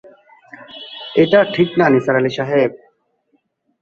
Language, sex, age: Bengali, male, 19-29